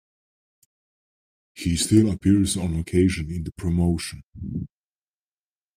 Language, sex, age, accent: English, male, 19-29, United States English